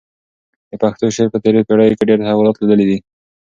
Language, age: Pashto, 19-29